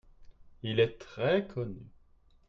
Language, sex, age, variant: French, male, 30-39, Français de métropole